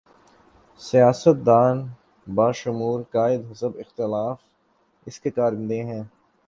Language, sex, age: Urdu, male, 19-29